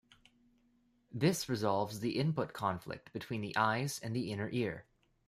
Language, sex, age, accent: English, male, 19-29, Canadian English